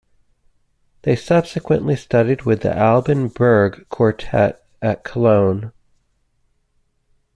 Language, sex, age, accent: English, male, 40-49, United States English